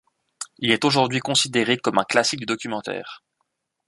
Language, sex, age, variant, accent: French, male, 19-29, Français d'Europe, Français de Suisse